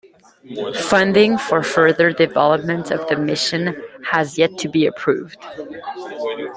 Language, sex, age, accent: English, female, 19-29, Canadian English